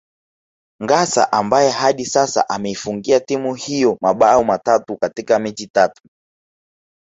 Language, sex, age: Swahili, male, 19-29